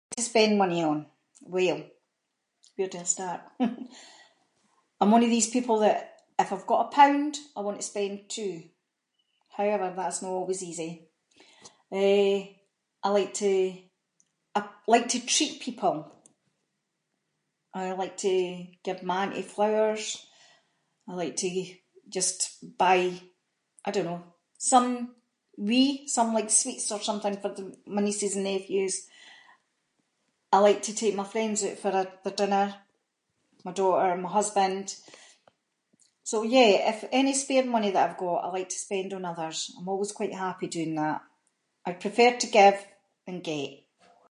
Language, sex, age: Scots, female, 50-59